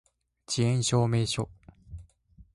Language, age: Japanese, 19-29